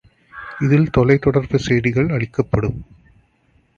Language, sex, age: Tamil, male, 30-39